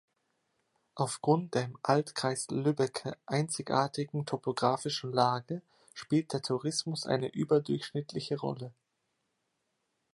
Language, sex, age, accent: German, male, 19-29, Deutschland Deutsch